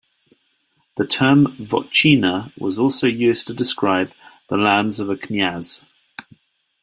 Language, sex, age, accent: English, male, 30-39, England English